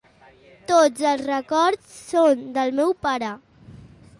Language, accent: Catalan, valencià